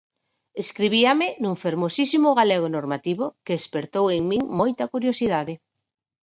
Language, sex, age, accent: Galician, female, 40-49, Normativo (estándar)